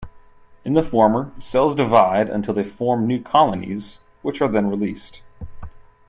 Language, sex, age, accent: English, male, 30-39, United States English